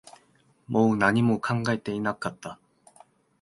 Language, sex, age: Japanese, male, 19-29